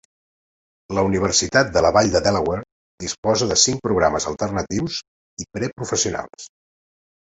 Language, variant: Catalan, Central